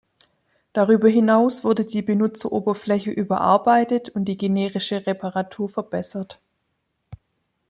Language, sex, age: German, female, 40-49